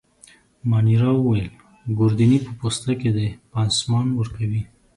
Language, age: Pashto, 30-39